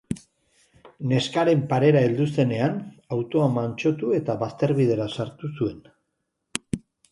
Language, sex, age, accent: Basque, male, 50-59, Erdialdekoa edo Nafarra (Gipuzkoa, Nafarroa)